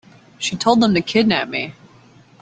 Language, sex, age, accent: English, female, 19-29, United States English